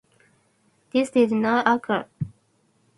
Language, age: English, 19-29